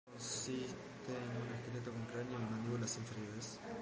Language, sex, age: Spanish, male, 19-29